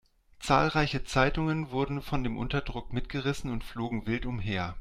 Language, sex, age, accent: German, male, 40-49, Deutschland Deutsch